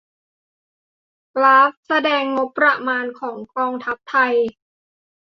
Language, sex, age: Thai, female, 19-29